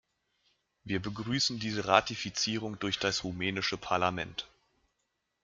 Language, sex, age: German, male, 19-29